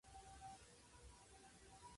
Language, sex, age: Japanese, female, 19-29